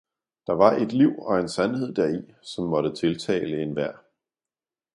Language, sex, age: Danish, male, 40-49